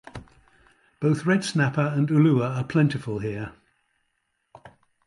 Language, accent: English, England English